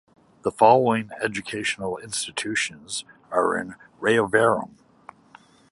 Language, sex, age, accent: English, male, 50-59, Canadian English